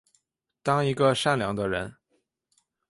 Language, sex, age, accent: Chinese, male, 19-29, 出生地：天津市